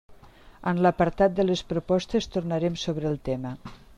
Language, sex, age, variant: Catalan, female, 60-69, Nord-Occidental